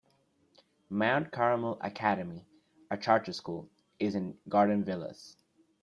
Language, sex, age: English, male, 19-29